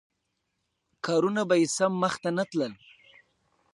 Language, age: Pashto, 19-29